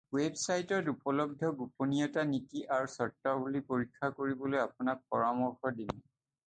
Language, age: Assamese, 40-49